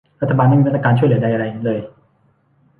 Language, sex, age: Thai, male, 19-29